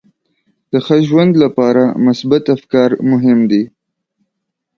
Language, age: Pashto, 19-29